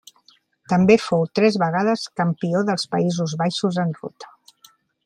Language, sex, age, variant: Catalan, female, 50-59, Central